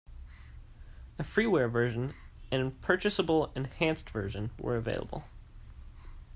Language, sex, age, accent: English, male, 19-29, United States English